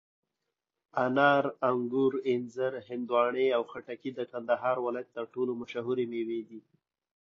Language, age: Pashto, 30-39